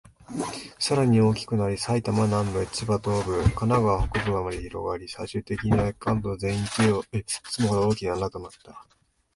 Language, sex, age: Japanese, male, 19-29